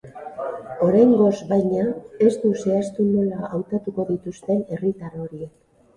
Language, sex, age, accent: Basque, female, 50-59, Erdialdekoa edo Nafarra (Gipuzkoa, Nafarroa)